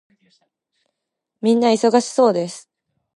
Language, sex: Japanese, female